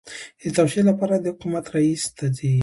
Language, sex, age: Pashto, female, 30-39